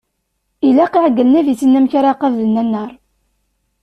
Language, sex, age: Kabyle, female, 19-29